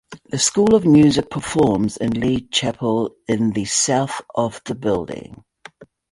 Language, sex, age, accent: English, female, 50-59, New Zealand English